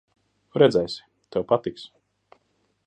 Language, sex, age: Latvian, male, 30-39